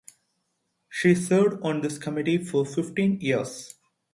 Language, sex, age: English, male, 30-39